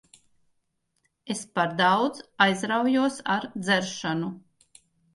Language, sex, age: Latvian, female, 40-49